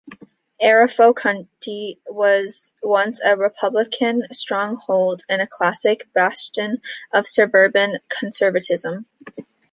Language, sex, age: English, female, under 19